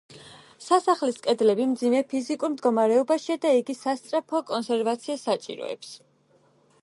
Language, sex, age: Georgian, female, 19-29